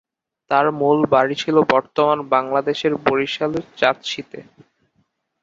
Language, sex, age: Bengali, male, 19-29